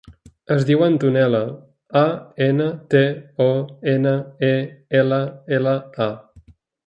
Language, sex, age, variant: Catalan, male, 30-39, Central